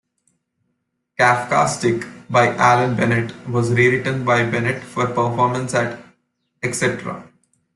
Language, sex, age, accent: English, male, 19-29, India and South Asia (India, Pakistan, Sri Lanka)